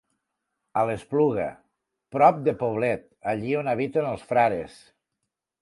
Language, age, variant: Catalan, 60-69, Tortosí